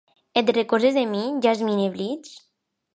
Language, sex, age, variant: Catalan, female, under 19, Alacantí